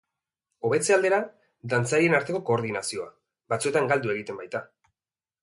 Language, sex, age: Basque, male, 19-29